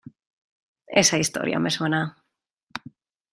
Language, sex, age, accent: Spanish, female, 30-39, España: Centro-Sur peninsular (Madrid, Toledo, Castilla-La Mancha)